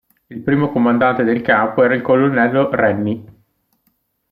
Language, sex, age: Italian, male, 30-39